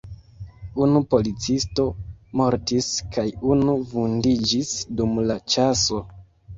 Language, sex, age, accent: Esperanto, male, 19-29, Internacia